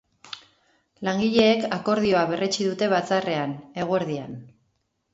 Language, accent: Basque, Erdialdekoa edo Nafarra (Gipuzkoa, Nafarroa)